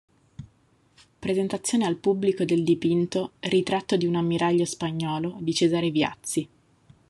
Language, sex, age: Italian, female, 30-39